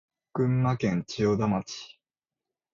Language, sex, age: Japanese, male, 19-29